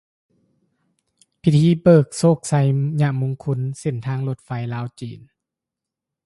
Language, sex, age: Lao, male, 30-39